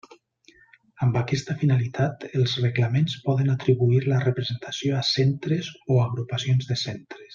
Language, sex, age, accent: Catalan, male, 40-49, valencià